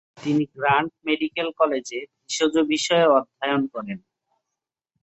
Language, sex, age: Bengali, male, 30-39